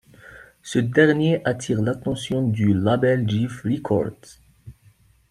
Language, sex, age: French, male, 19-29